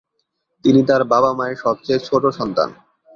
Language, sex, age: Bengali, male, 19-29